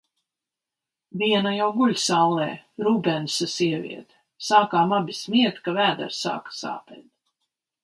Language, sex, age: Latvian, female, 60-69